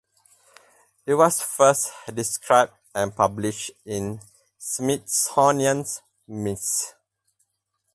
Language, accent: English, Malaysian English